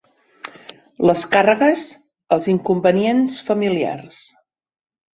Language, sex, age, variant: Catalan, female, 50-59, Central